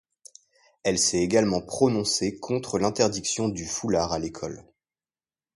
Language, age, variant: French, 19-29, Français de métropole